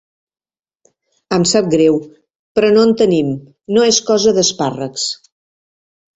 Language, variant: Catalan, Septentrional